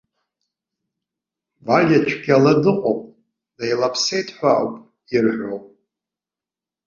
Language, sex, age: Abkhazian, male, 60-69